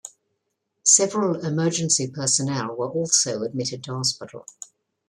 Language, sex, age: English, female, 60-69